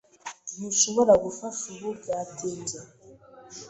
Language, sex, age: Kinyarwanda, female, 19-29